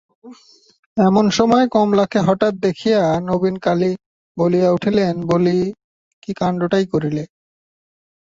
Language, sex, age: Bengali, male, 19-29